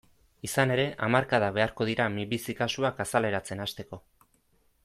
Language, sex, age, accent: Basque, male, 19-29, Erdialdekoa edo Nafarra (Gipuzkoa, Nafarroa)